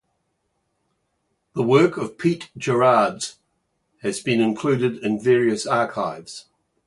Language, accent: English, England English; New Zealand English